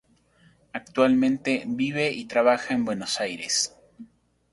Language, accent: Spanish, México